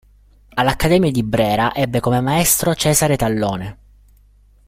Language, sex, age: Italian, male, 30-39